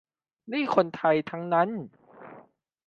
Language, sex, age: Thai, male, 19-29